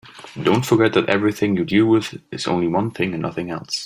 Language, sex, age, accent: English, male, 19-29, United States English